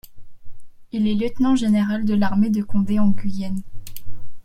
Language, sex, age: French, female, 19-29